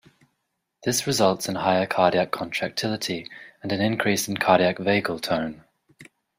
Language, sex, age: English, male, 30-39